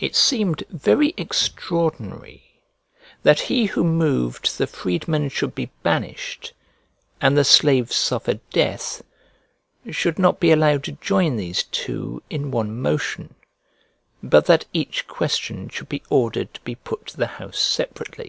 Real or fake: real